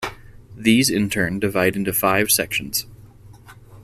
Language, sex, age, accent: English, male, 19-29, United States English